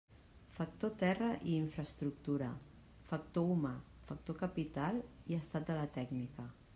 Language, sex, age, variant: Catalan, female, 40-49, Central